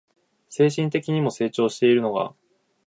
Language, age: Japanese, 19-29